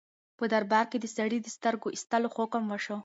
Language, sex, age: Pashto, female, 19-29